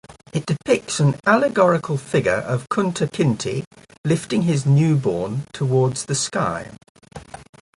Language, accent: English, England English